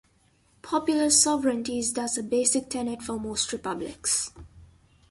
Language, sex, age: English, female, 19-29